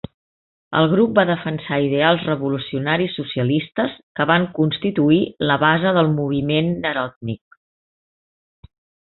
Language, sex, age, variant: Catalan, female, 40-49, Central